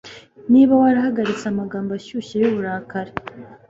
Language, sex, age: Kinyarwanda, female, 19-29